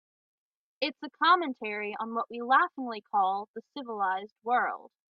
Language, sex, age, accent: English, female, under 19, United States English